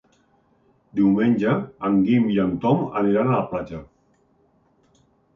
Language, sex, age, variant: Catalan, male, 50-59, Central